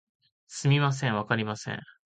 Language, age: Japanese, 19-29